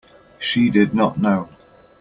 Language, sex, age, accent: English, male, 30-39, England English